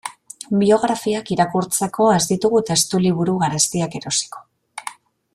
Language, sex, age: Basque, female, 30-39